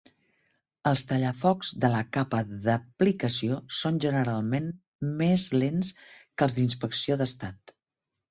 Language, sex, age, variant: Catalan, female, 50-59, Central